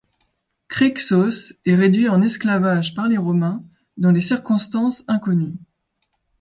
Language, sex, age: French, female, 30-39